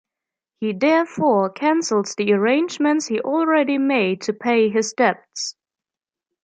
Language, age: English, 19-29